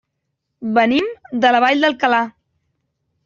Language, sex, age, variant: Catalan, female, 19-29, Central